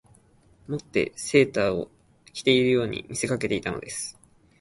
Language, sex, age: Japanese, male, 19-29